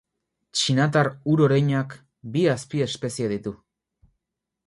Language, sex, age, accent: Basque, male, 19-29, Mendebalekoa (Araba, Bizkaia, Gipuzkoako mendebaleko herri batzuk)